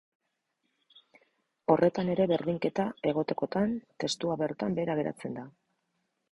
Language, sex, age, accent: Basque, female, 40-49, Mendebalekoa (Araba, Bizkaia, Gipuzkoako mendebaleko herri batzuk)